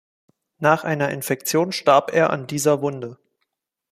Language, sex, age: German, male, 19-29